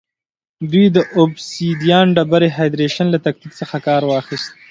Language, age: Pashto, 19-29